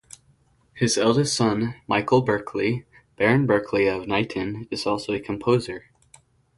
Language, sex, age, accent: English, male, under 19, United States English